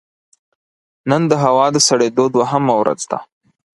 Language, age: Pashto, 19-29